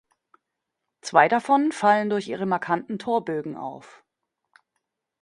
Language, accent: German, Deutschland Deutsch